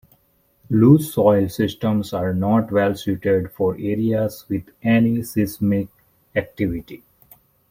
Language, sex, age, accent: English, male, 30-39, India and South Asia (India, Pakistan, Sri Lanka)